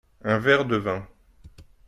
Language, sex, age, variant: French, male, 50-59, Français de métropole